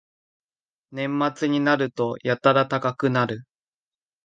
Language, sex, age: Japanese, male, 19-29